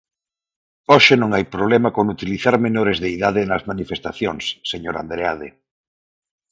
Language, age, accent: Galician, 30-39, Normativo (estándar); Neofalante